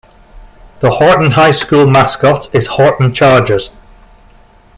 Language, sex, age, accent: English, male, 50-59, England English